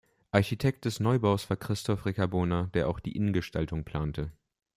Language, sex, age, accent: German, male, 19-29, Deutschland Deutsch